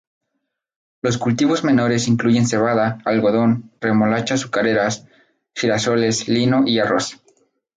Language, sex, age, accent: Spanish, male, 19-29, México